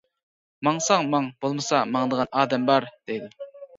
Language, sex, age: Uyghur, female, 40-49